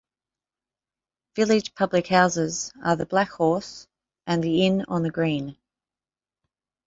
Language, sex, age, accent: English, female, 40-49, Australian English